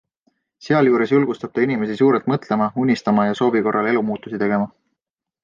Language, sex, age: Estonian, male, 19-29